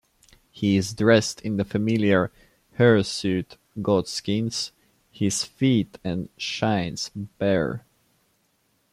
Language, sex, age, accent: English, male, 19-29, England English